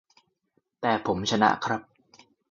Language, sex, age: Thai, male, 19-29